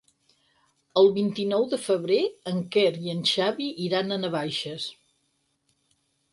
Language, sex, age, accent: Catalan, female, 60-69, Empordanès